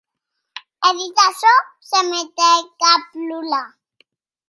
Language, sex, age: Occitan, female, 30-39